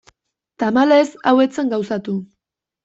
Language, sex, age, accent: Basque, female, under 19, Erdialdekoa edo Nafarra (Gipuzkoa, Nafarroa)